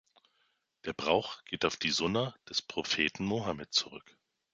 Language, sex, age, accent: German, male, 40-49, Deutschland Deutsch